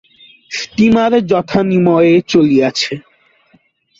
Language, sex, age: Bengali, male, 19-29